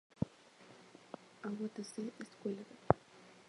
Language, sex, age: Guarani, female, 19-29